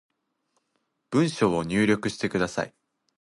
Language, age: Japanese, under 19